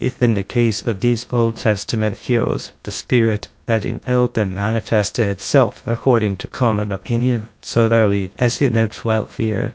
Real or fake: fake